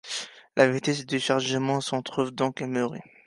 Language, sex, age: French, male, 19-29